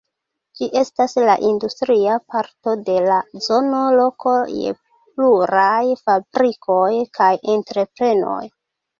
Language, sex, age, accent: Esperanto, female, 19-29, Internacia